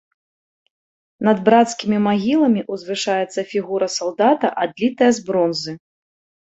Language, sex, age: Belarusian, female, 30-39